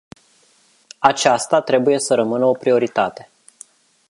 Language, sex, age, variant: Romanian, male, 40-49, Romanian-Romania